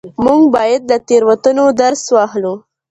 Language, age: Pashto, 19-29